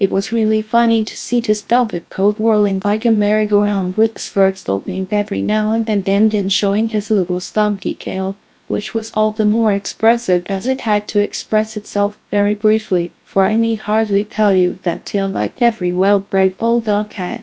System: TTS, GlowTTS